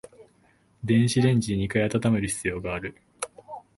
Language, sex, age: Japanese, male, 19-29